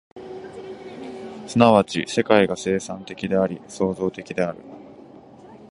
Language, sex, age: Japanese, male, 19-29